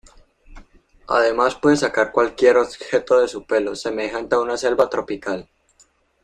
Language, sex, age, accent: Spanish, male, under 19, Andino-Pacífico: Colombia, Perú, Ecuador, oeste de Bolivia y Venezuela andina